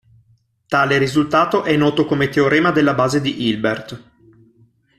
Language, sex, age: Italian, male, 40-49